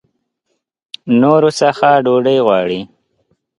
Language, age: Pashto, 19-29